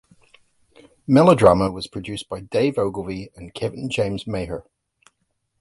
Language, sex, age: English, male, 50-59